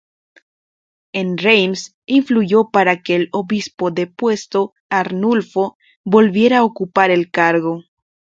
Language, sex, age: Spanish, female, 19-29